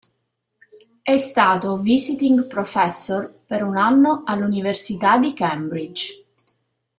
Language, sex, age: Italian, male, 30-39